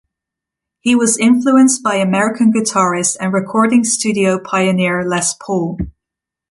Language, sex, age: English, female, 19-29